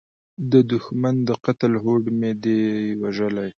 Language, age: Pashto, 19-29